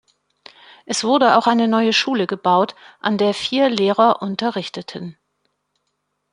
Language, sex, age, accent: German, female, 50-59, Deutschland Deutsch